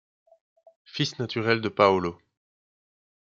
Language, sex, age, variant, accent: French, male, 30-39, Français d'Europe, Français de Belgique